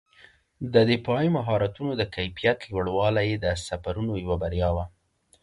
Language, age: Pashto, 19-29